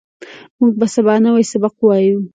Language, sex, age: Pashto, female, 19-29